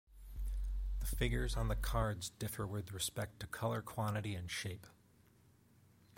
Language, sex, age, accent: English, male, 30-39, United States English